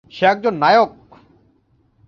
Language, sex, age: Bengali, male, 19-29